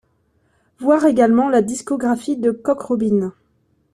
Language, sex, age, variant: French, female, 19-29, Français de métropole